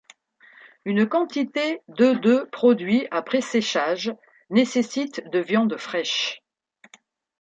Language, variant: French, Français de métropole